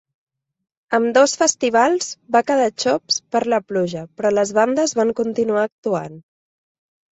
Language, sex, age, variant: Catalan, female, 19-29, Central